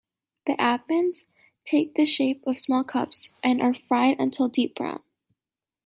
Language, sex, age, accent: English, female, under 19, United States English